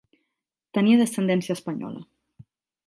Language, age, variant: Catalan, 19-29, Central